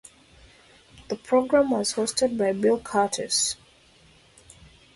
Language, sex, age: English, female, 30-39